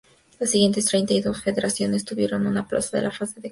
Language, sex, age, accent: Spanish, female, under 19, México